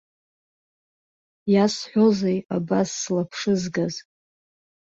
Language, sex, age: Abkhazian, female, 19-29